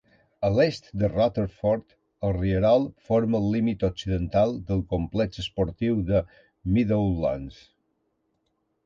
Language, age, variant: Catalan, 60-69, Balear